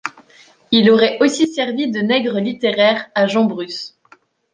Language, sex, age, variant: French, male, 19-29, Français de métropole